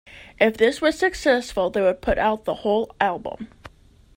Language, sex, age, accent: English, female, 30-39, United States English